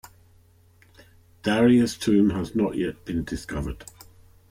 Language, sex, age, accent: English, male, 60-69, England English